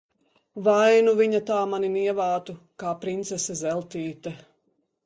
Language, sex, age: Latvian, female, 40-49